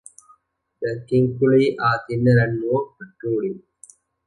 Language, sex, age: English, male, 19-29